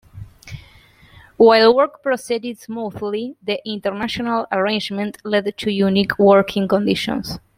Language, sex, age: English, female, 19-29